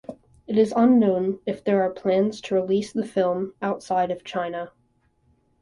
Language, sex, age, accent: English, male, under 19, United States English